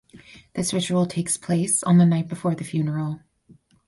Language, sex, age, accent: English, female, 19-29, United States English